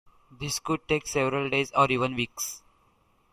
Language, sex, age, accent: English, male, under 19, United States English